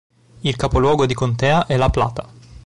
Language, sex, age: Italian, male, 19-29